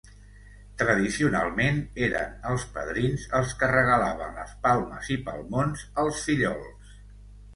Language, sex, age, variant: Catalan, male, 60-69, Central